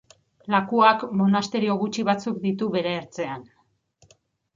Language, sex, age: Basque, female, 50-59